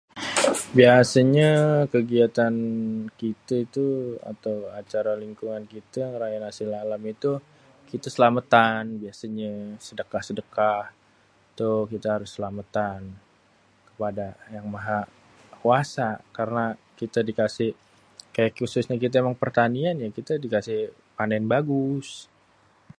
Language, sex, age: Betawi, male, 30-39